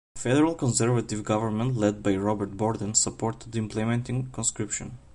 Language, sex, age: English, male, 19-29